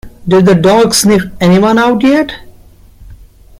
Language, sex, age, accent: English, male, 19-29, India and South Asia (India, Pakistan, Sri Lanka)